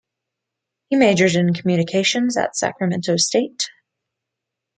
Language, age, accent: English, 19-29, United States English